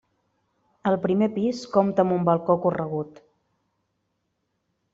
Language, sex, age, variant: Catalan, female, 30-39, Nord-Occidental